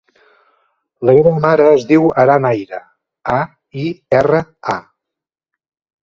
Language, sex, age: Catalan, male, 50-59